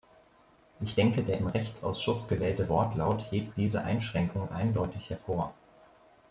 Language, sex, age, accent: German, male, 19-29, Deutschland Deutsch